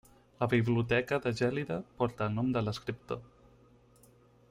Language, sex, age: Catalan, male, 19-29